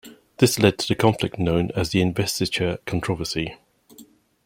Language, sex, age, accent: English, male, 50-59, England English